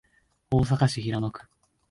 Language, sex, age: Japanese, male, 19-29